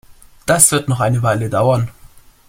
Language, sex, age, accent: German, male, under 19, Deutschland Deutsch